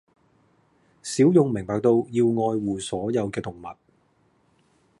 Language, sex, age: Cantonese, male, 40-49